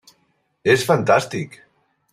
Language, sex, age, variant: Catalan, male, 60-69, Central